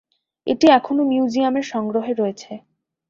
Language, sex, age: Bengali, female, under 19